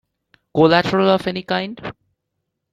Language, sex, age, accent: English, male, under 19, India and South Asia (India, Pakistan, Sri Lanka)